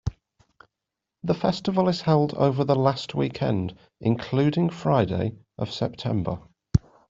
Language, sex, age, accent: English, male, 30-39, England English